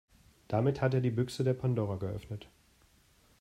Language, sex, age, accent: German, male, 30-39, Deutschland Deutsch